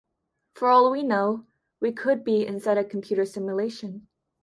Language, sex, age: English, female, under 19